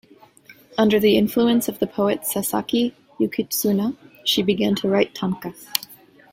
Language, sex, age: English, female, 19-29